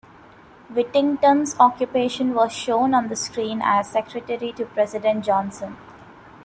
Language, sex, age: English, female, 19-29